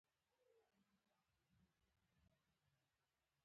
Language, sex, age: Pashto, female, 30-39